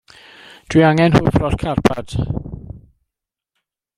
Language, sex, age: Welsh, male, 50-59